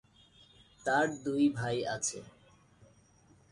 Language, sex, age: Bengali, male, 19-29